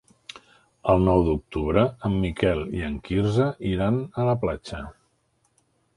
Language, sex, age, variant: Catalan, male, 60-69, Central